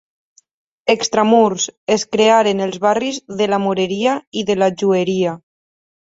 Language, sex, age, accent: Catalan, female, 30-39, valencià